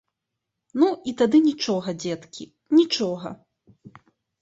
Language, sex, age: Belarusian, female, 19-29